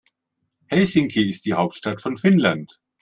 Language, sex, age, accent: German, male, 50-59, Deutschland Deutsch